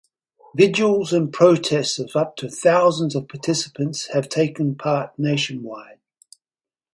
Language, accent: English, Australian English